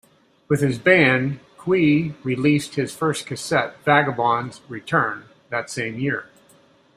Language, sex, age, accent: English, male, 70-79, United States English